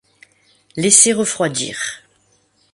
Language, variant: French, Français de métropole